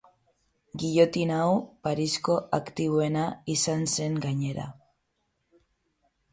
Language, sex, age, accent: Basque, female, 19-29, Mendebalekoa (Araba, Bizkaia, Gipuzkoako mendebaleko herri batzuk)